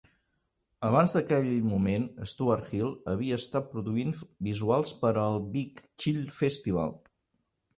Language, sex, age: Catalan, male, 60-69